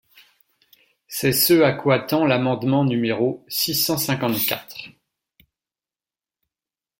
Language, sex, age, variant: French, male, 40-49, Français de métropole